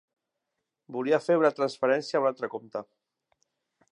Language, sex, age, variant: Catalan, male, 40-49, Central